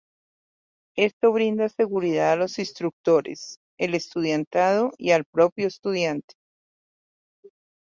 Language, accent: Spanish, América central